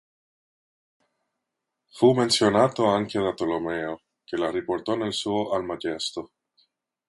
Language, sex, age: Italian, male, 30-39